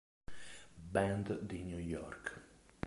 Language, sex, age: Italian, male, 40-49